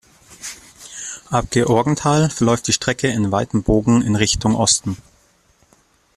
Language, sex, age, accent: German, male, 19-29, Deutschland Deutsch